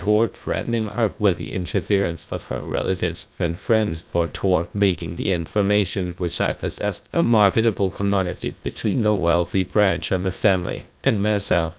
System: TTS, GlowTTS